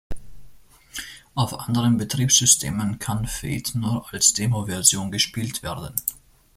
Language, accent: German, Österreichisches Deutsch